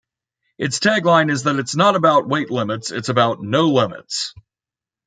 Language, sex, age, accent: English, male, 30-39, United States English